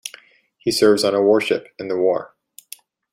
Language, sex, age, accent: English, male, 19-29, United States English